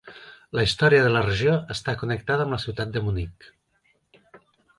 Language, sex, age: Catalan, male, 40-49